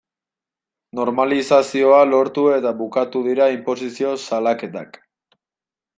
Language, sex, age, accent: Basque, male, 19-29, Mendebalekoa (Araba, Bizkaia, Gipuzkoako mendebaleko herri batzuk)